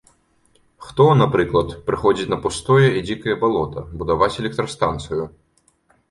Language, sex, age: Belarusian, male, 19-29